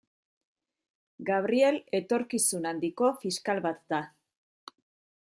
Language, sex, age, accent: Basque, female, 40-49, Mendebalekoa (Araba, Bizkaia, Gipuzkoako mendebaleko herri batzuk)